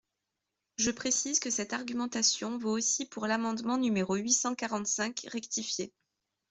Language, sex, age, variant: French, female, 19-29, Français de métropole